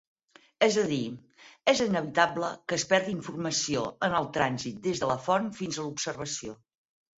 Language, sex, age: Catalan, female, 50-59